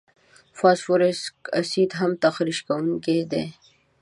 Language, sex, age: Pashto, female, 19-29